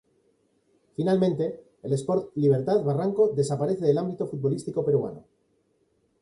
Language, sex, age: Spanish, male, 40-49